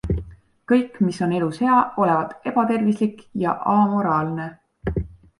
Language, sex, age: Estonian, female, 19-29